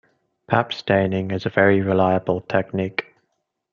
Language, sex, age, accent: English, male, 19-29, England English